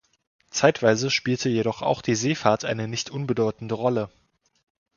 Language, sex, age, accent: German, male, under 19, Deutschland Deutsch